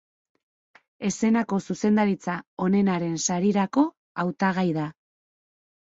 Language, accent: Basque, Erdialdekoa edo Nafarra (Gipuzkoa, Nafarroa)